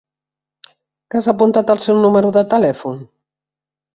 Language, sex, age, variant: Catalan, female, 50-59, Central